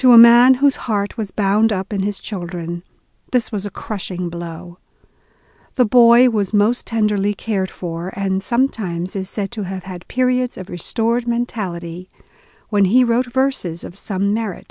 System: none